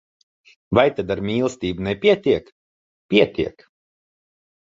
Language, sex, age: Latvian, male, 30-39